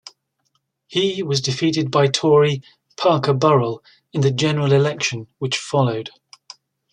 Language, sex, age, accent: English, male, 50-59, England English